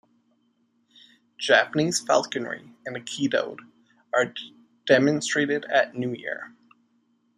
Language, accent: English, United States English